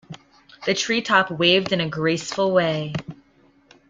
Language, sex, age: English, female, 19-29